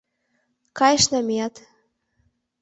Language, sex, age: Mari, female, under 19